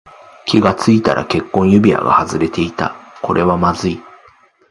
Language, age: Japanese, 30-39